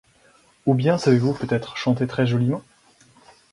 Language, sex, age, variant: French, male, 19-29, Français de métropole